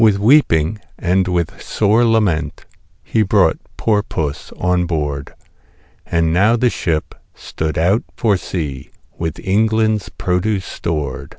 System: none